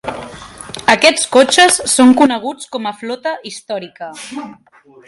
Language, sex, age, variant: Catalan, female, 19-29, Central